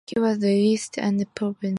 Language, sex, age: English, female, 19-29